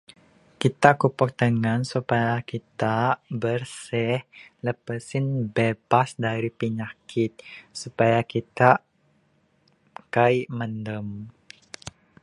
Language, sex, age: Bukar-Sadung Bidayuh, male, 19-29